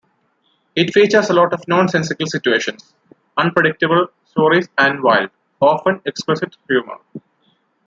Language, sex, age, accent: English, male, 19-29, India and South Asia (India, Pakistan, Sri Lanka)